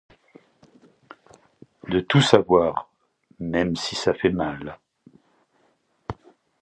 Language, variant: French, Français de métropole